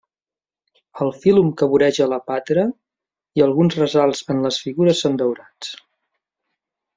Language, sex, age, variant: Catalan, male, 40-49, Septentrional